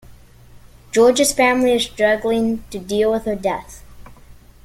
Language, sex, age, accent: English, male, under 19, Canadian English